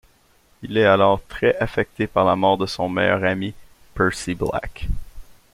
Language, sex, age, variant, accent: French, male, 30-39, Français d'Amérique du Nord, Français du Canada